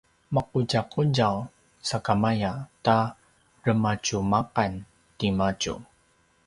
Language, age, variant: Paiwan, 30-39, pinayuanan a kinaikacedasan (東排灣語)